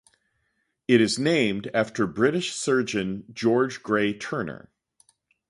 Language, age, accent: English, 50-59, United States English